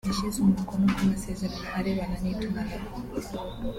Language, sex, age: Kinyarwanda, female, under 19